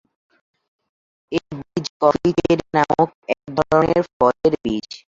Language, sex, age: Bengali, male, 19-29